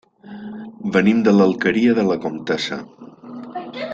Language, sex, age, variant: Catalan, male, 40-49, Balear